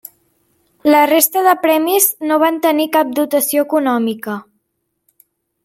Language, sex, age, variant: Catalan, female, under 19, Central